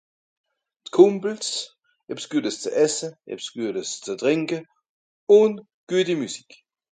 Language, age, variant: Swiss German, 40-49, Nordniederàlemmànisch (Rishoffe, Zàwere, Bùsswìller, Hawenau, Brüemt, Stroossbùri, Molse, Dàmbàch, Schlettstàtt, Pfàlzbùri usw.)